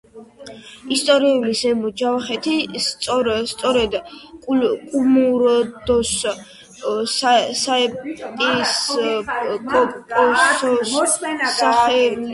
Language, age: Georgian, 19-29